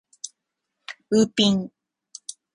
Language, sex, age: Japanese, female, 50-59